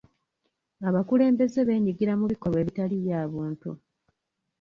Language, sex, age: Ganda, female, 19-29